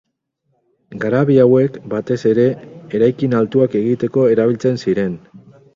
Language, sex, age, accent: Basque, male, 50-59, Mendebalekoa (Araba, Bizkaia, Gipuzkoako mendebaleko herri batzuk)